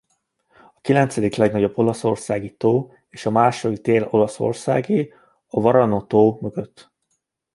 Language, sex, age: Hungarian, male, 19-29